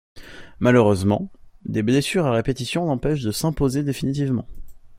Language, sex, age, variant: French, male, under 19, Français de métropole